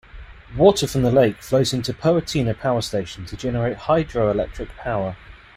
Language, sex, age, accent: English, male, 30-39, England English